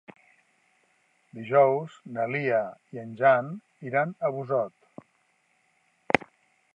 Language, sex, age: Catalan, male, 60-69